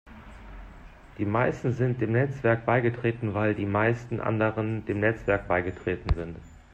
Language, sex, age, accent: German, male, 30-39, Deutschland Deutsch